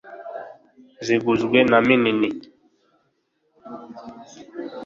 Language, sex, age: Kinyarwanda, male, 19-29